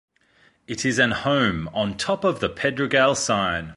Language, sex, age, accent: English, male, 30-39, Australian English